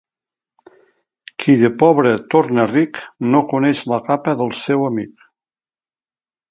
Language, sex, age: Catalan, male, 60-69